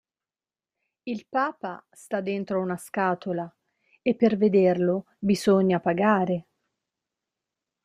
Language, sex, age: Italian, female, 40-49